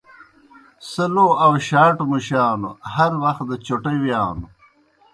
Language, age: Kohistani Shina, 60-69